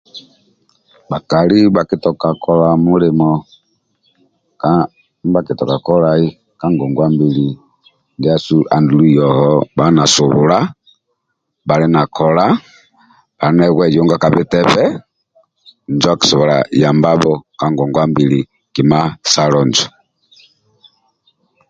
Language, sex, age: Amba (Uganda), male, 50-59